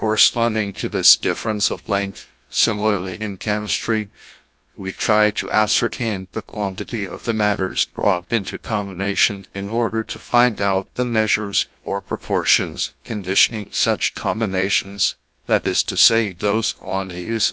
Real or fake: fake